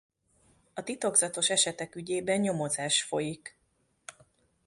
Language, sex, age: Hungarian, female, 30-39